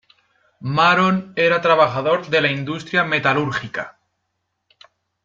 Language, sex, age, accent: Spanish, male, 19-29, España: Centro-Sur peninsular (Madrid, Toledo, Castilla-La Mancha)